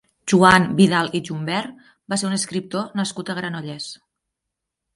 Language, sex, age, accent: Catalan, female, 30-39, Ebrenc